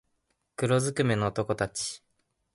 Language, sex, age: Japanese, male, 19-29